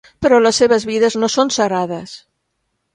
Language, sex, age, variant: Catalan, female, 70-79, Central